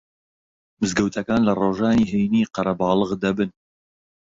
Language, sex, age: Central Kurdish, male, 19-29